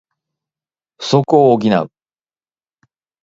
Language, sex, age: Japanese, male, 50-59